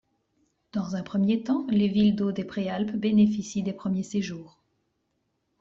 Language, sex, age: French, female, 40-49